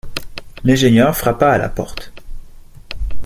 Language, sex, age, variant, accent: French, male, 19-29, Français d'Amérique du Nord, Français du Canada